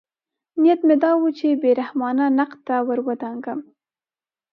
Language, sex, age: Pashto, female, 19-29